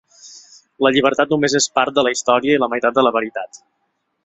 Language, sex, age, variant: Catalan, male, 30-39, Central